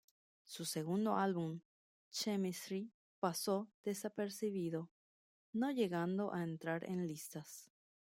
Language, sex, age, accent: Spanish, female, 30-39, Rioplatense: Argentina, Uruguay, este de Bolivia, Paraguay